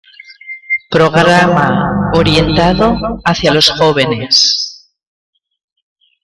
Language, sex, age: Spanish, female, 60-69